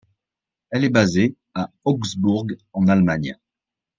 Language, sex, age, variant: French, male, 50-59, Français de métropole